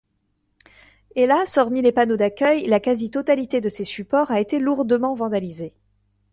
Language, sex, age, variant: French, female, 19-29, Français de métropole